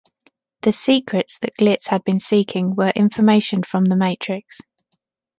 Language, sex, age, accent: English, female, 30-39, England English